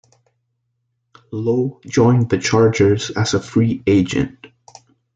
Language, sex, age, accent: English, male, under 19, Filipino